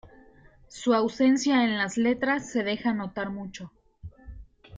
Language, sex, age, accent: Spanish, female, 19-29, México